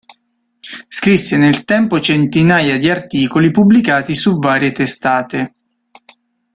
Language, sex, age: Italian, male, 30-39